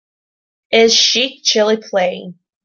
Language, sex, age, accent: English, female, under 19, United States English